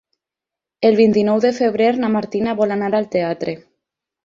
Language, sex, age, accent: Catalan, female, 19-29, valencià